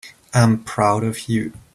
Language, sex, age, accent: English, male, 30-39, England English